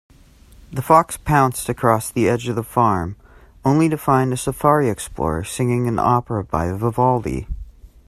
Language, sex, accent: English, male, United States English